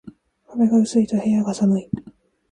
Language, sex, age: Japanese, female, 19-29